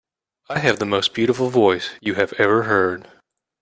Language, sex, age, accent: English, male, 30-39, United States English